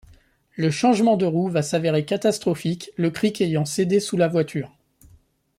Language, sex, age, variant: French, male, 30-39, Français de métropole